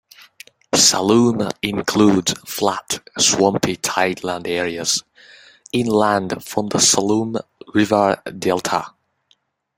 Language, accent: English, Scottish English